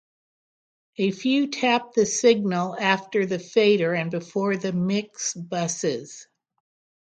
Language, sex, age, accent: English, female, 60-69, United States English